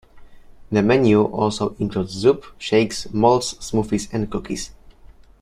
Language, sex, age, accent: English, male, under 19, United States English